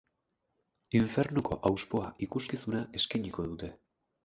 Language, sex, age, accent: Basque, male, 19-29, Erdialdekoa edo Nafarra (Gipuzkoa, Nafarroa)